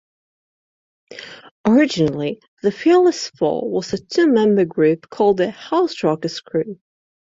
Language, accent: English, England English